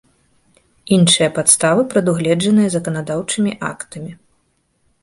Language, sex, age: Belarusian, female, 30-39